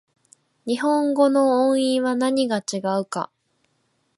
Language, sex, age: Japanese, female, 19-29